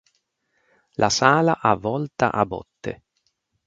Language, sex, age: Italian, male, 40-49